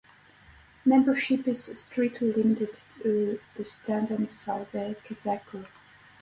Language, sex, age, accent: English, female, 30-39, United States English